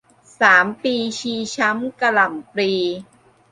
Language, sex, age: Thai, female, 40-49